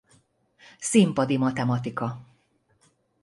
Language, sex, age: Hungarian, female, 50-59